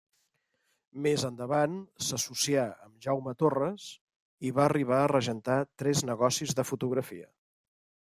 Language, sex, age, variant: Catalan, male, 50-59, Central